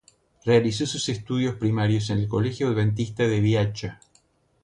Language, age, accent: Spanish, 50-59, Rioplatense: Argentina, Uruguay, este de Bolivia, Paraguay